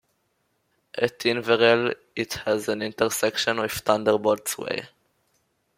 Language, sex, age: English, male, under 19